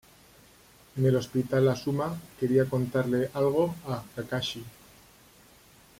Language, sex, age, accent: Spanish, male, 40-49, España: Centro-Sur peninsular (Madrid, Toledo, Castilla-La Mancha)